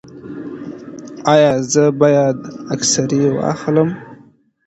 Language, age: Pashto, 19-29